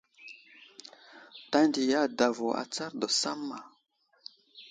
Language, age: Wuzlam, 19-29